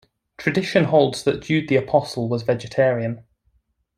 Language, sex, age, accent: English, male, 19-29, England English